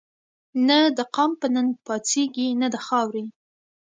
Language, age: Pashto, 19-29